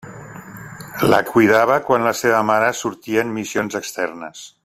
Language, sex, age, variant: Catalan, male, 50-59, Central